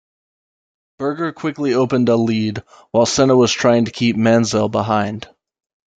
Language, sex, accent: English, male, United States English